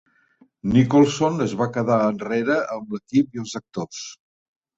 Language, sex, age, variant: Catalan, male, 70-79, Central